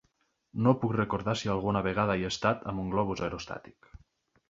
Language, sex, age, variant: Catalan, male, 19-29, Nord-Occidental